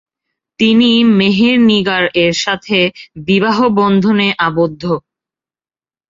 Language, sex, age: Bengali, female, 19-29